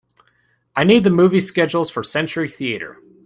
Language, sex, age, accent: English, male, 19-29, United States English